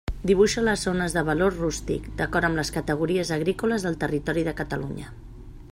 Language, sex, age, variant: Catalan, female, 40-49, Central